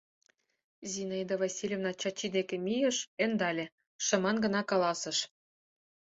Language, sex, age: Mari, female, 19-29